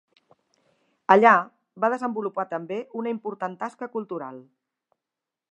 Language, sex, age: Catalan, female, 50-59